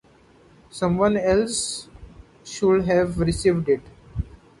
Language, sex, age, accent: English, male, 19-29, India and South Asia (India, Pakistan, Sri Lanka)